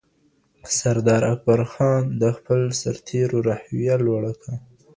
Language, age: Pashto, 19-29